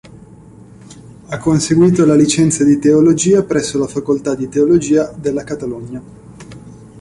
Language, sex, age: Italian, male, 19-29